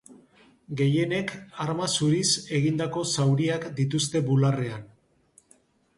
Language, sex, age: Basque, male, 50-59